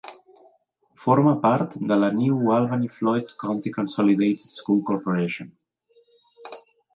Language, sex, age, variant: Catalan, male, 40-49, Central